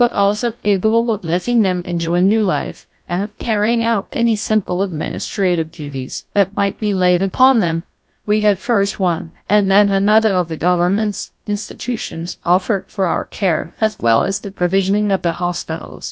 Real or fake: fake